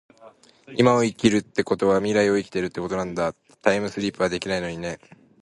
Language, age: Japanese, 19-29